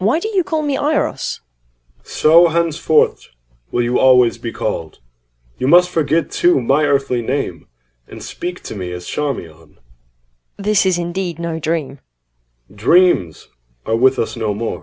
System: none